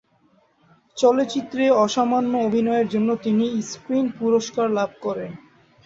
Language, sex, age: Bengali, male, 19-29